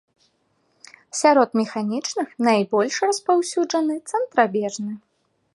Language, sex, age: Belarusian, female, 19-29